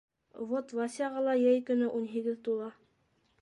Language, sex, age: Bashkir, female, 30-39